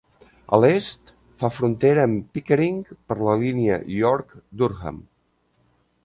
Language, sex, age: Catalan, male, 50-59